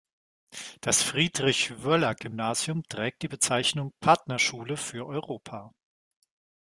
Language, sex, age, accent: German, male, 30-39, Deutschland Deutsch